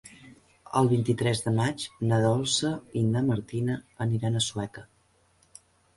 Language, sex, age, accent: Catalan, female, 50-59, nord-oriental